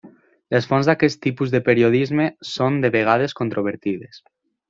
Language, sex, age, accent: Catalan, male, 19-29, valencià